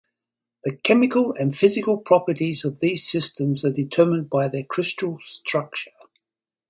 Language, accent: English, Australian English